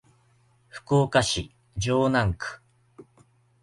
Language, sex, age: Japanese, male, 50-59